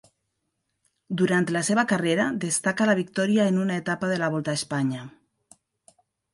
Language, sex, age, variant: Catalan, female, 50-59, Nord-Occidental